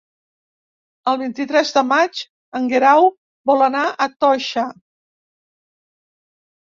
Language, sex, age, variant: Catalan, female, 70-79, Central